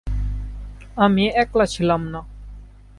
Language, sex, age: Bengali, male, under 19